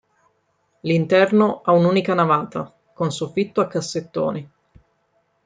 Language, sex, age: Italian, female, 30-39